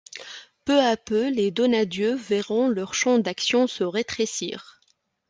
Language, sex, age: French, female, 19-29